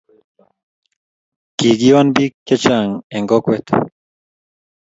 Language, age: Kalenjin, 19-29